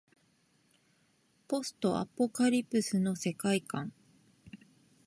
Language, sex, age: Japanese, female, 30-39